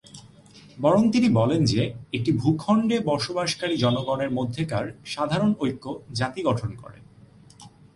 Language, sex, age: Bengali, male, 30-39